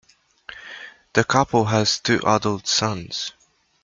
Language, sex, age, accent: English, male, 19-29, United States English